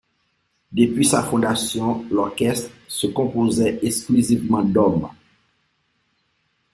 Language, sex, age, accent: French, male, 40-49, Français d’Haïti